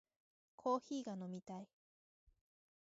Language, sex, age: Japanese, female, 19-29